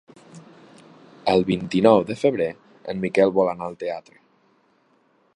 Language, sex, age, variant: Catalan, male, 19-29, Nord-Occidental